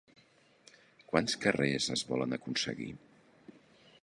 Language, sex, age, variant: Catalan, male, 60-69, Central